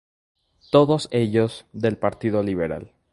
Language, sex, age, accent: Spanish, male, 19-29, México